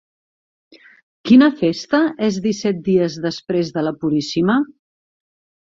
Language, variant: Catalan, Central